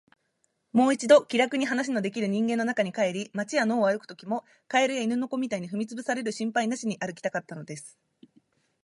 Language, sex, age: Japanese, female, 19-29